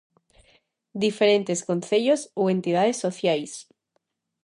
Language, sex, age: Galician, female, 19-29